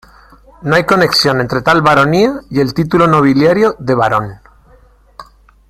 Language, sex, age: Spanish, male, 40-49